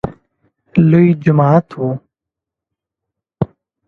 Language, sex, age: Pashto, male, 19-29